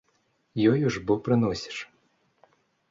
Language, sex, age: Belarusian, male, 19-29